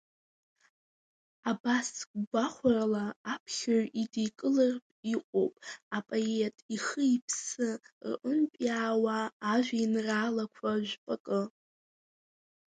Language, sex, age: Abkhazian, female, under 19